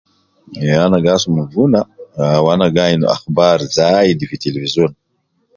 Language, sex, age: Nubi, male, 50-59